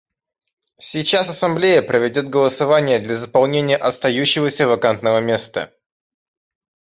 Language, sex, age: Russian, male, under 19